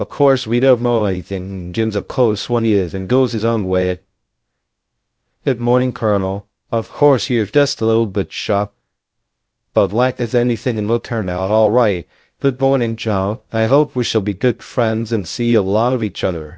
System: TTS, VITS